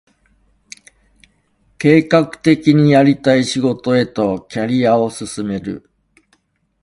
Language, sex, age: Japanese, male, 60-69